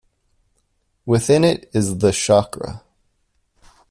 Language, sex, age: English, male, 30-39